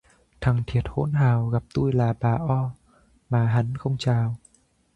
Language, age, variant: Vietnamese, 19-29, Hà Nội